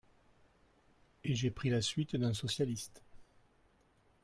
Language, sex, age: French, male, 60-69